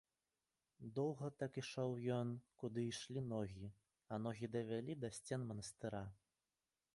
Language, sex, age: Belarusian, male, 19-29